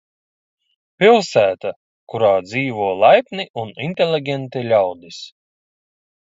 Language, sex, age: Latvian, male, 30-39